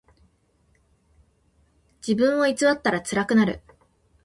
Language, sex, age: Japanese, female, 19-29